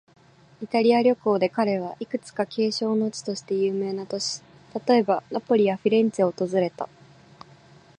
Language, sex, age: Japanese, female, 19-29